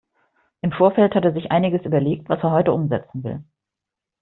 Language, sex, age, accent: German, female, 50-59, Deutschland Deutsch